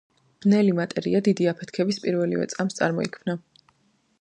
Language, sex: Georgian, female